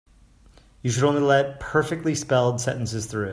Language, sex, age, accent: English, male, 19-29, United States English